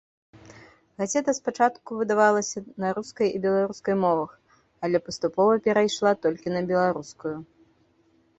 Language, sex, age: Belarusian, female, 40-49